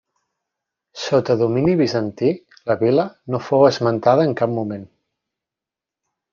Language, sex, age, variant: Catalan, male, 30-39, Central